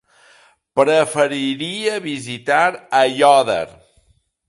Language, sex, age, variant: Catalan, male, 50-59, Central